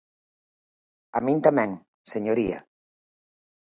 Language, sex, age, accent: Galician, female, 50-59, Atlántico (seseo e gheada)